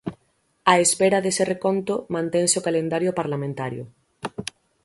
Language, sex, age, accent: Galician, female, 19-29, Central (gheada); Oriental (común en zona oriental)